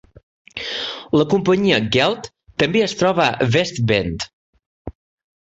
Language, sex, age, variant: Catalan, male, 40-49, Central